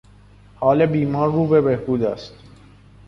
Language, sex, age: Persian, male, 19-29